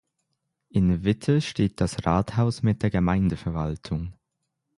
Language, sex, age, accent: German, male, 19-29, Deutschland Deutsch; Schweizerdeutsch